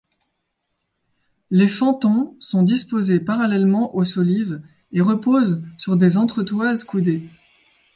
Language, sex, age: French, female, 30-39